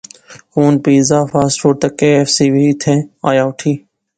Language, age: Pahari-Potwari, 19-29